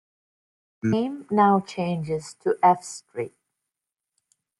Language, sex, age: English, female, 40-49